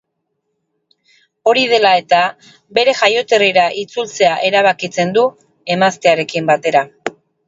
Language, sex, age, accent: Basque, female, 40-49, Erdialdekoa edo Nafarra (Gipuzkoa, Nafarroa)